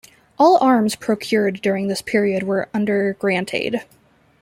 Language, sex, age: English, female, 30-39